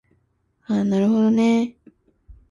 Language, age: Japanese, 19-29